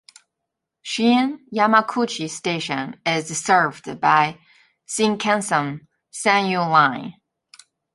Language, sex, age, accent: English, female, 40-49, United States English